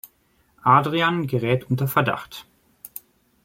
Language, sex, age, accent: German, male, 19-29, Deutschland Deutsch